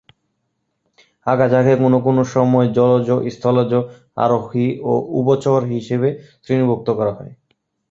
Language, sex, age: Bengali, male, 19-29